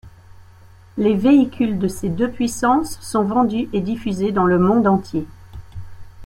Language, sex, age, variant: French, female, 40-49, Français de métropole